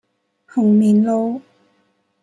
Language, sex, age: Cantonese, female, 19-29